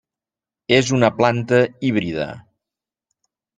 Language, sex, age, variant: Catalan, male, 50-59, Central